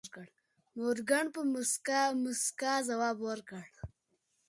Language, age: Pashto, under 19